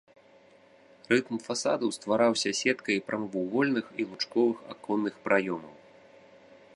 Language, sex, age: Belarusian, male, 30-39